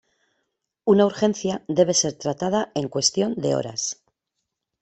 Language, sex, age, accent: Spanish, female, 50-59, España: Norte peninsular (Asturias, Castilla y León, Cantabria, País Vasco, Navarra, Aragón, La Rioja, Guadalajara, Cuenca)